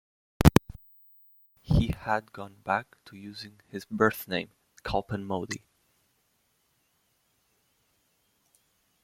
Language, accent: English, United States English